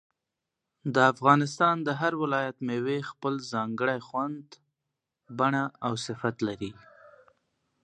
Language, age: Pashto, 19-29